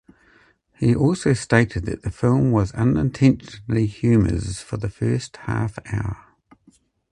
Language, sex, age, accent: English, male, 60-69, New Zealand English